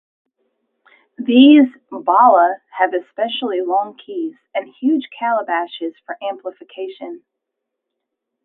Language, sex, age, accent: English, female, 30-39, United States English